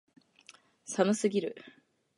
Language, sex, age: Japanese, female, 19-29